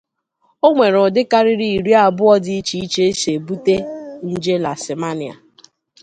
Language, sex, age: Igbo, female, 30-39